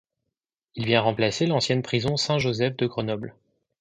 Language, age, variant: French, 19-29, Français de métropole